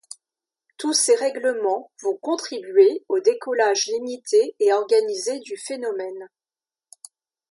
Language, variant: French, Français de métropole